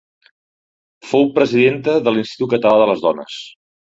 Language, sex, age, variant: Catalan, male, 40-49, Central